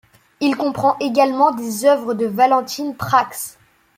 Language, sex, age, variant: French, male, under 19, Français de métropole